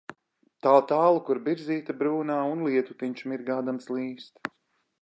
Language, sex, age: Latvian, male, 40-49